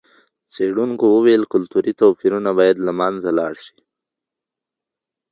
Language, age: Pashto, 19-29